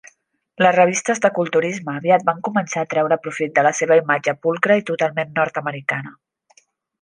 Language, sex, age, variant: Catalan, female, 30-39, Central